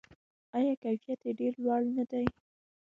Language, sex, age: Pashto, female, 19-29